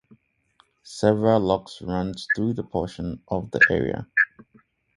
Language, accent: English, United States English